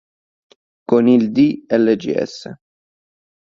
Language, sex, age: Italian, male, 19-29